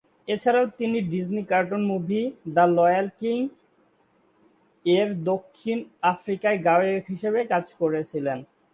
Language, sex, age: Bengali, male, 19-29